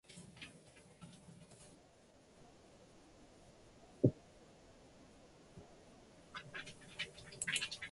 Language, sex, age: English, female, 30-39